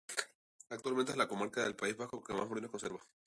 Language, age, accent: Spanish, 19-29, España: Islas Canarias; Rioplatense: Argentina, Uruguay, este de Bolivia, Paraguay